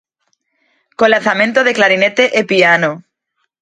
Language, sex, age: Galician, female, 40-49